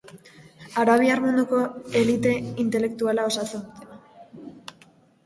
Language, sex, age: Basque, female, under 19